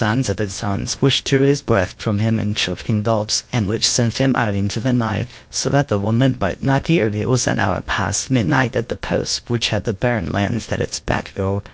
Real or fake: fake